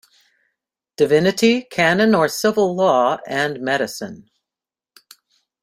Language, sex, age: English, female, 60-69